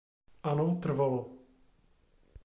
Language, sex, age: Czech, male, 30-39